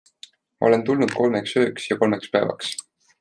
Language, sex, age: Estonian, male, 19-29